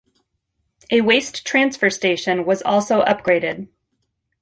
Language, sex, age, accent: English, female, 40-49, United States English